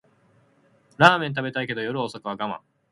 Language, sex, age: Japanese, male, 19-29